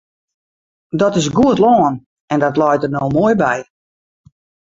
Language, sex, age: Western Frisian, female, 50-59